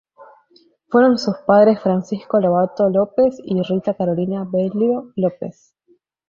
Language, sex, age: Spanish, female, 19-29